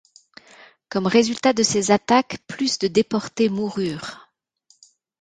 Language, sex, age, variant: French, female, 50-59, Français de métropole